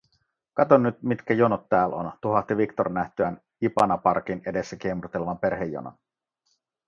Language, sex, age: Finnish, male, 40-49